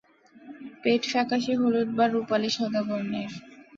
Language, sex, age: Bengali, female, 19-29